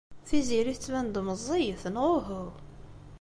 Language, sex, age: Kabyle, female, 19-29